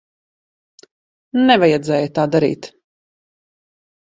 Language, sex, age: Latvian, female, 30-39